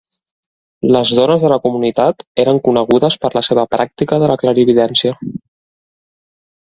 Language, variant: Catalan, Central